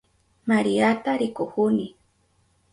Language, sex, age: Southern Pastaza Quechua, female, 19-29